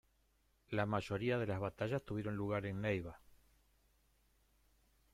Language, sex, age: Spanish, male, 50-59